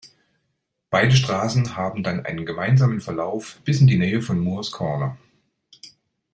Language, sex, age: German, male, 50-59